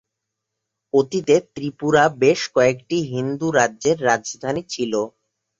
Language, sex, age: Bengali, male, 19-29